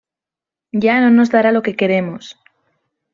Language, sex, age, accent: Spanish, female, 19-29, España: Norte peninsular (Asturias, Castilla y León, Cantabria, País Vasco, Navarra, Aragón, La Rioja, Guadalajara, Cuenca)